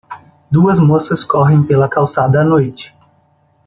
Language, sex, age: Portuguese, male, 30-39